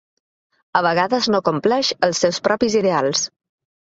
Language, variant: Catalan, Balear